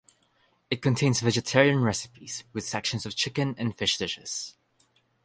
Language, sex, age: English, male, 19-29